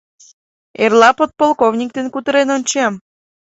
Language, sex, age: Mari, female, 19-29